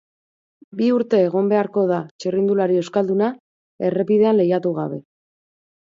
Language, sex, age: Basque, female, 40-49